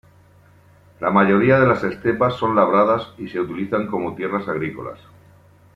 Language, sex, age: Spanish, male, 50-59